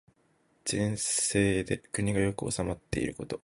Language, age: Japanese, 19-29